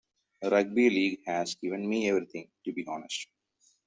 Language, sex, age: English, male, 30-39